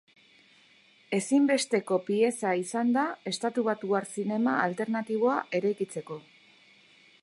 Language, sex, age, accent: Basque, female, 50-59, Erdialdekoa edo Nafarra (Gipuzkoa, Nafarroa)